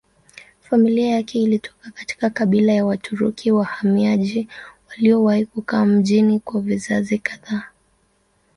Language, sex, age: Swahili, female, 19-29